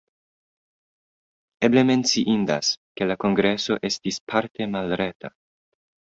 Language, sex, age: Esperanto, male, 19-29